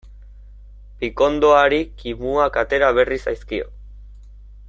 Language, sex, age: Basque, male, 19-29